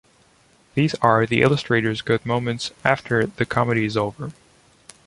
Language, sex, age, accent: English, male, 19-29, Canadian English